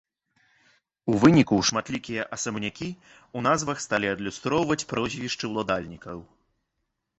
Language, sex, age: Belarusian, male, 19-29